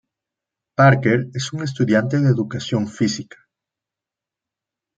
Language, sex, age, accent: Spanish, male, 30-39, México